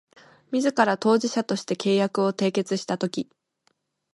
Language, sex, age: Japanese, female, 19-29